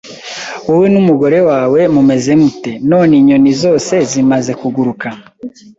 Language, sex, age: Kinyarwanda, male, 19-29